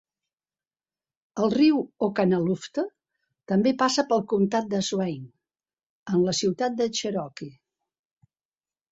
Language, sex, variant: Catalan, female, Central